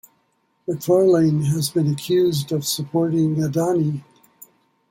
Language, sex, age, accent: English, male, 70-79, United States English